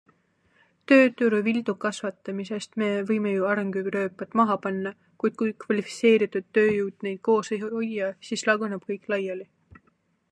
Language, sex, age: Estonian, female, 19-29